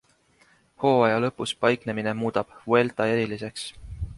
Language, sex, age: Estonian, male, 19-29